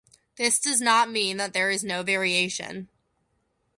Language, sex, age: English, female, under 19